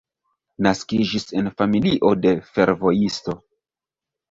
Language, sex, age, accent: Esperanto, male, 30-39, Internacia